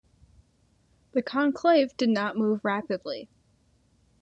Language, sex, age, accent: English, female, under 19, United States English